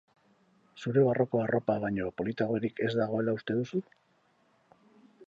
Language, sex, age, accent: Basque, male, 50-59, Mendebalekoa (Araba, Bizkaia, Gipuzkoako mendebaleko herri batzuk)